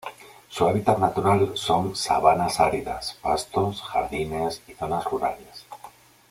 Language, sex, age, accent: Spanish, male, 40-49, España: Norte peninsular (Asturias, Castilla y León, Cantabria, País Vasco, Navarra, Aragón, La Rioja, Guadalajara, Cuenca)